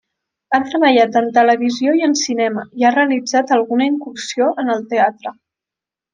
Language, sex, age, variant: Catalan, female, under 19, Central